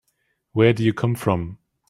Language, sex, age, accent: English, male, 19-29, England English